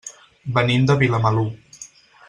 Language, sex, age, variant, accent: Catalan, male, 19-29, Central, central; Barceloní